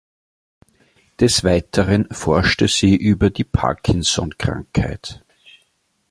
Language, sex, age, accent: German, male, 50-59, Österreichisches Deutsch